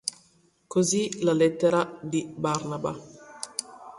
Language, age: Italian, 40-49